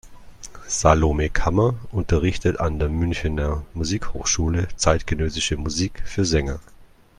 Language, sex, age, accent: German, male, 30-39, Deutschland Deutsch